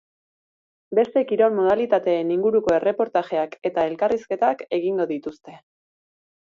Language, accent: Basque, Erdialdekoa edo Nafarra (Gipuzkoa, Nafarroa)